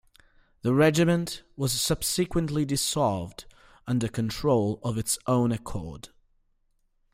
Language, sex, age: English, male, 30-39